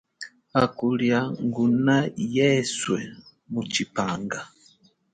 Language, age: Chokwe, 30-39